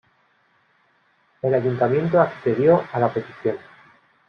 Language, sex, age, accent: Spanish, male, 30-39, España: Centro-Sur peninsular (Madrid, Toledo, Castilla-La Mancha)